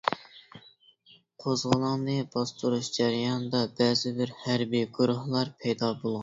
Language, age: Uyghur, 30-39